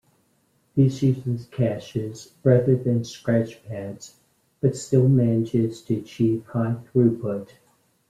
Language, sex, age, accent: English, male, 50-59, United States English